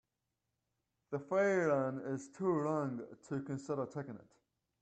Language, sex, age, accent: English, male, 30-39, United States English